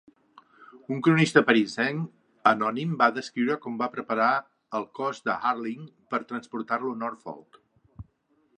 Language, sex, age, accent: Catalan, male, 60-69, Neutre